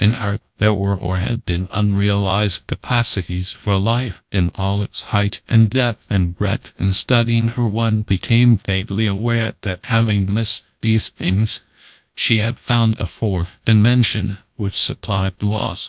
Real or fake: fake